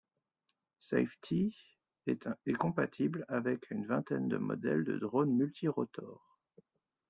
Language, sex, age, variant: French, male, 30-39, Français de métropole